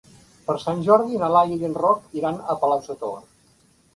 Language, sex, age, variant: Catalan, male, 60-69, Central